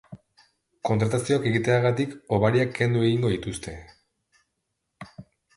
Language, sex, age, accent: Basque, male, 30-39, Mendebalekoa (Araba, Bizkaia, Gipuzkoako mendebaleko herri batzuk)